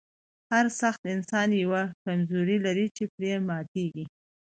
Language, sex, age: Pashto, female, 19-29